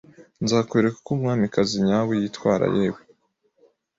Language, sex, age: Kinyarwanda, male, 30-39